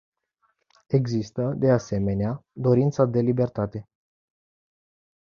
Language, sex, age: Romanian, male, 19-29